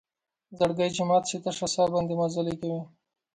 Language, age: Pashto, 19-29